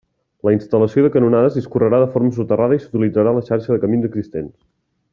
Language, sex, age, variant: Catalan, male, 19-29, Central